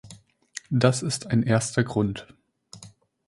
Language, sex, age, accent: German, male, 19-29, Deutschland Deutsch